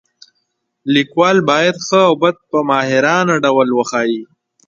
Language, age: Pashto, 19-29